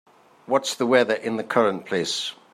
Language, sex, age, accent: English, male, 70-79, Welsh English